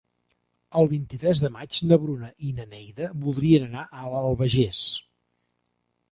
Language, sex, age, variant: Catalan, male, 50-59, Central